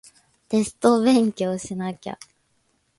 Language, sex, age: Japanese, female, 19-29